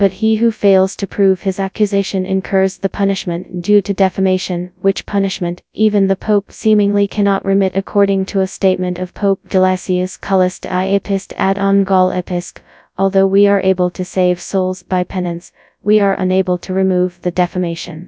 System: TTS, FastPitch